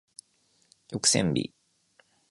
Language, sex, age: Japanese, male, 19-29